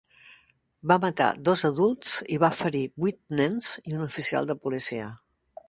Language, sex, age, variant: Catalan, female, 70-79, Central